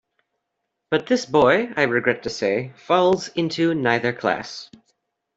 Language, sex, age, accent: English, male, under 19, United States English